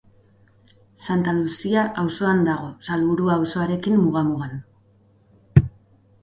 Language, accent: Basque, Mendebalekoa (Araba, Bizkaia, Gipuzkoako mendebaleko herri batzuk)